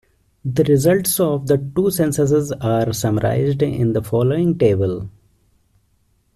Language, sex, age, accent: English, male, 19-29, India and South Asia (India, Pakistan, Sri Lanka)